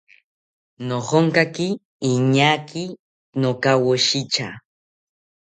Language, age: South Ucayali Ashéninka, under 19